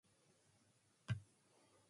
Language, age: English, 19-29